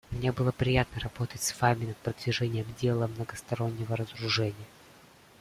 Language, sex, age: Russian, male, 19-29